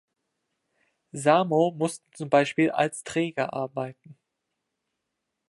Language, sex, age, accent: German, male, 19-29, Deutschland Deutsch